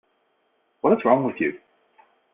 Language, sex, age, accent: English, male, 40-49, New Zealand English